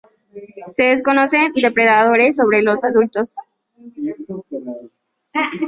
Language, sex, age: Spanish, female, 19-29